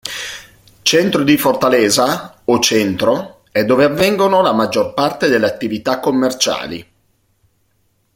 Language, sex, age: Italian, male, 40-49